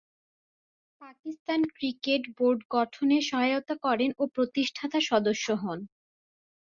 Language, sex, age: Bengali, female, 19-29